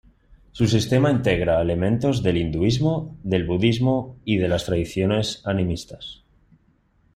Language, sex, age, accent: Spanish, male, 19-29, España: Norte peninsular (Asturias, Castilla y León, Cantabria, País Vasco, Navarra, Aragón, La Rioja, Guadalajara, Cuenca)